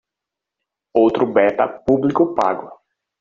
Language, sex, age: Portuguese, male, 30-39